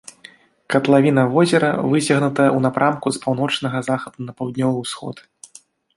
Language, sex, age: Belarusian, male, 19-29